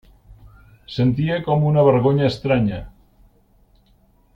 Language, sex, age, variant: Catalan, male, 60-69, Central